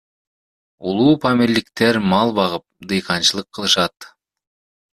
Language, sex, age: Kyrgyz, male, 30-39